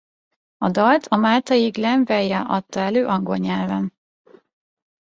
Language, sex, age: Hungarian, female, 19-29